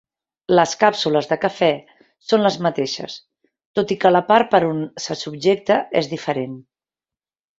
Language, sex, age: Catalan, female, 40-49